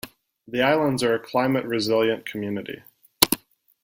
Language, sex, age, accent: English, male, 30-39, United States English